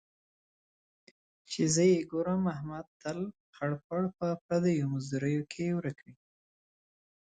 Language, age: Pashto, 30-39